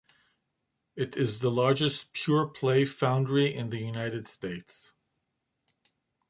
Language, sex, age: English, male, 40-49